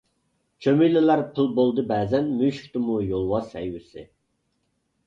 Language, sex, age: Uyghur, male, 19-29